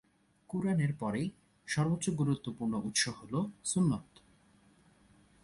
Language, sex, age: Bengali, male, 19-29